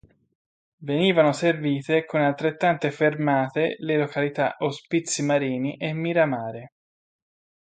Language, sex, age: Italian, male, 30-39